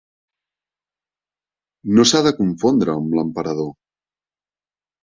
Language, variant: Catalan, Central